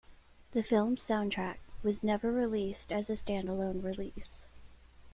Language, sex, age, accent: English, female, 19-29, United States English